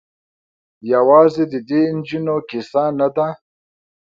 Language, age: Pashto, 19-29